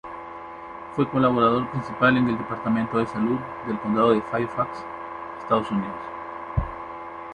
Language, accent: Spanish, Andino-Pacífico: Colombia, Perú, Ecuador, oeste de Bolivia y Venezuela andina